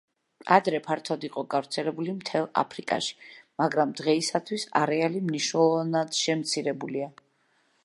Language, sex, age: Georgian, female, 40-49